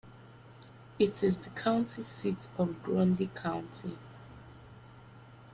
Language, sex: English, female